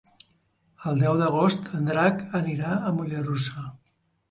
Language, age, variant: Catalan, 50-59, Central